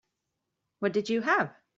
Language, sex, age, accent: English, female, 30-39, United States English